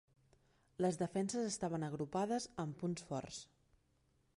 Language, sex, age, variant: Catalan, female, 30-39, Nord-Occidental